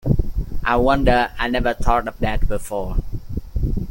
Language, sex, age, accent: English, male, 19-29, United States English